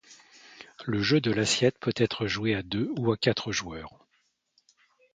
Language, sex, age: French, male, 50-59